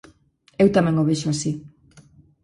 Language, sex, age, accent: Galician, female, 40-49, Normativo (estándar)